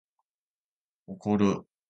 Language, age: Japanese, 30-39